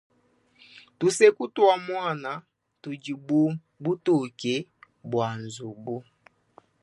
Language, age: Luba-Lulua, 19-29